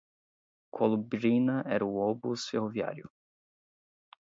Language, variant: Portuguese, Portuguese (Brasil)